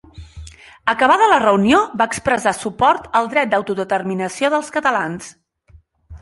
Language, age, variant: Catalan, under 19, Central